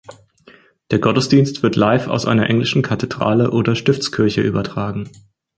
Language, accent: German, Deutschland Deutsch